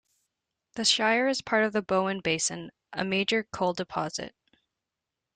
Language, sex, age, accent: English, female, 19-29, Canadian English